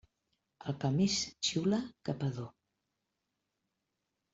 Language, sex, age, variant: Catalan, female, 50-59, Central